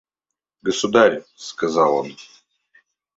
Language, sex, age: Russian, male, 19-29